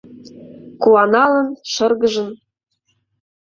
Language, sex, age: Mari, female, 30-39